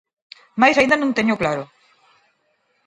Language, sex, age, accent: Galician, female, 30-39, Normativo (estándar)